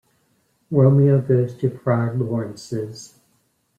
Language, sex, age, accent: English, male, 50-59, United States English